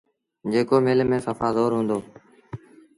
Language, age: Sindhi Bhil, 19-29